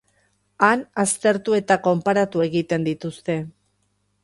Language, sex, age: Basque, female, 50-59